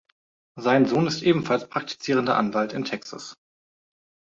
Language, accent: German, Deutschland Deutsch